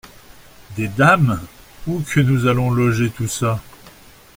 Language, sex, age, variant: French, male, 40-49, Français de métropole